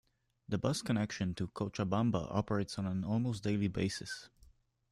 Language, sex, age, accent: English, male, 19-29, England English